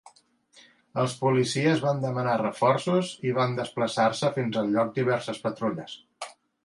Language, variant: Catalan, Central